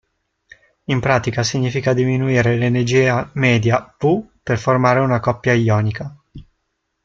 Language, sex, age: Italian, male, 19-29